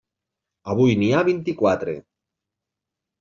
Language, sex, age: Catalan, male, 40-49